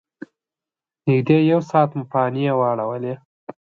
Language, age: Pashto, 19-29